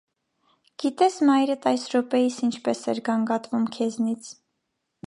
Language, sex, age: Armenian, female, 19-29